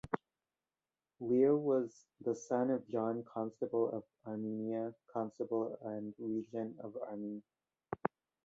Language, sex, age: English, male, 19-29